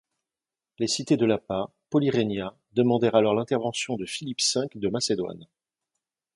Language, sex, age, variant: French, male, 40-49, Français de métropole